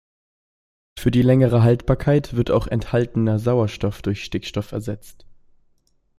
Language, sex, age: German, male, 19-29